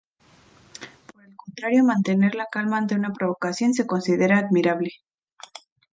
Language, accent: Spanish, México